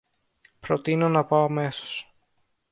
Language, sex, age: Greek, male, under 19